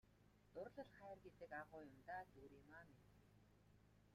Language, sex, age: Mongolian, female, 30-39